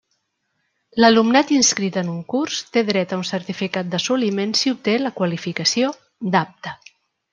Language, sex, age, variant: Catalan, female, 50-59, Central